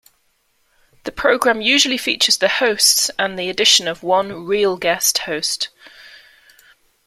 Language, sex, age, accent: English, female, 40-49, England English